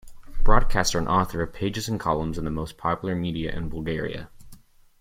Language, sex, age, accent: English, male, 19-29, United States English